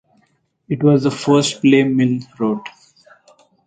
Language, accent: English, India and South Asia (India, Pakistan, Sri Lanka)